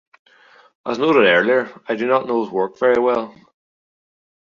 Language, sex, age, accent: English, male, under 19, Irish English